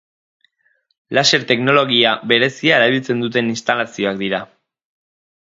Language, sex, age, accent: Basque, male, 30-39, Erdialdekoa edo Nafarra (Gipuzkoa, Nafarroa)